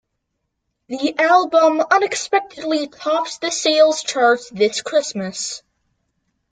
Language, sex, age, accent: English, male, under 19, United States English